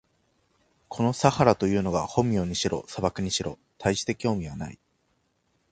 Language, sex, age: Japanese, male, 30-39